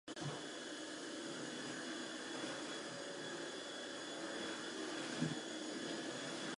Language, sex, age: English, female, 19-29